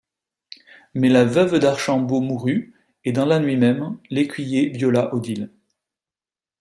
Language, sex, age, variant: French, male, 30-39, Français de métropole